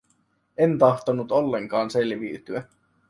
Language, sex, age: Finnish, male, 19-29